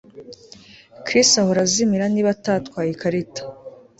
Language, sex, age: Kinyarwanda, female, 19-29